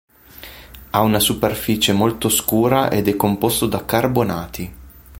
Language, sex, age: Italian, male, 30-39